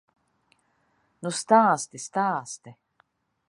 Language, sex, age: Latvian, female, 50-59